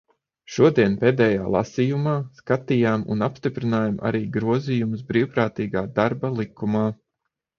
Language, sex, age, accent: Latvian, male, 30-39, Dzimtā valoda